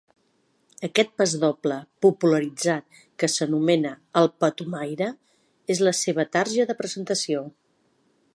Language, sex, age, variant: Catalan, female, 50-59, Central